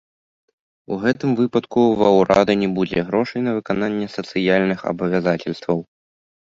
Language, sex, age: Belarusian, male, under 19